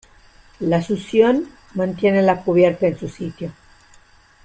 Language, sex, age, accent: Spanish, female, 50-59, México